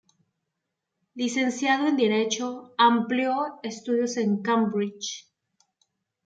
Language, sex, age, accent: Spanish, female, 30-39, Andino-Pacífico: Colombia, Perú, Ecuador, oeste de Bolivia y Venezuela andina